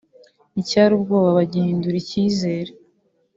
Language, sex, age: Kinyarwanda, female, 19-29